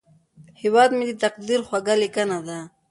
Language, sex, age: Pashto, female, 19-29